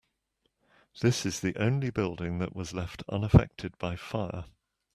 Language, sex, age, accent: English, male, 50-59, England English